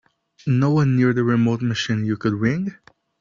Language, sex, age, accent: English, male, 19-29, England English